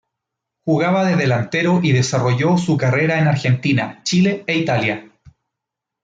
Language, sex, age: Spanish, male, 30-39